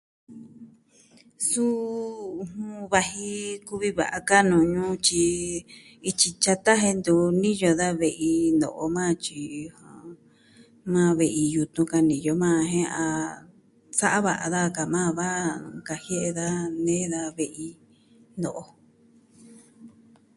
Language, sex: Southwestern Tlaxiaco Mixtec, female